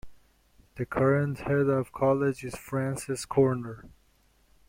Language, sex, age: English, male, 19-29